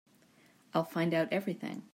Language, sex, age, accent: English, female, 30-39, United States English